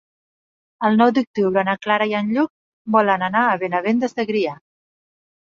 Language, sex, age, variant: Catalan, female, 40-49, Central